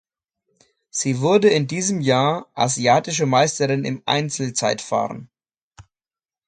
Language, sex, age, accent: German, male, 40-49, Deutschland Deutsch